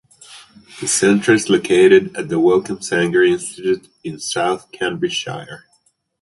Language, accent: English, United States English